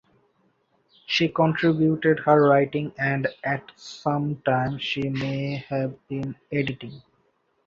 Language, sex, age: English, male, 19-29